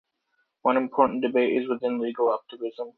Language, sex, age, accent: English, male, 19-29, United States English